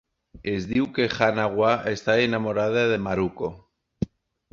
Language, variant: Catalan, Septentrional